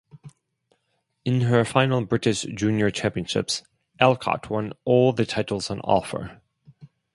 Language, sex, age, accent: English, male, 30-39, United States English